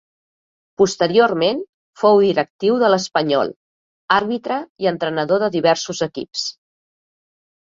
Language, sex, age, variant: Catalan, female, 50-59, Central